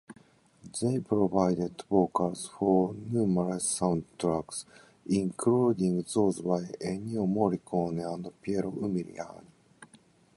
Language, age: English, 50-59